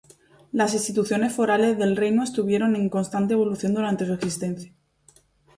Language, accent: Spanish, España: Sur peninsular (Andalucia, Extremadura, Murcia)